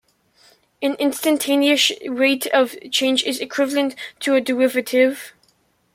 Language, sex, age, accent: English, male, under 19, England English